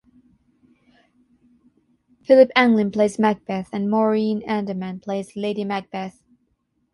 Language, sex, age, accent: English, female, 19-29, England English; Canadian English